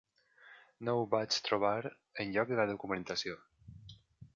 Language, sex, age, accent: Catalan, male, 19-29, valencià